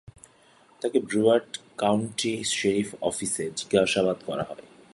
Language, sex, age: Bengali, male, 30-39